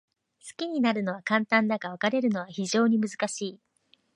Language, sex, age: Japanese, female, 50-59